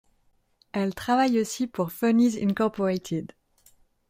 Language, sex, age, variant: French, female, 30-39, Français de métropole